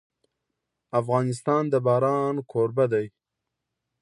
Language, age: Pashto, 19-29